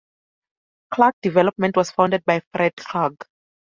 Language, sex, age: English, female, 19-29